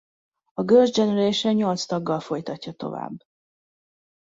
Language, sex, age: Hungarian, female, 19-29